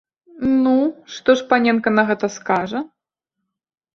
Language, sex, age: Belarusian, female, 30-39